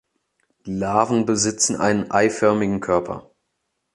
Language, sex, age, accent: German, male, under 19, Deutschland Deutsch